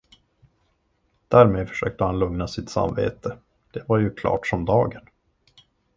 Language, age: Swedish, 30-39